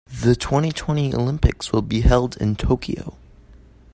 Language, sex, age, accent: English, male, under 19, United States English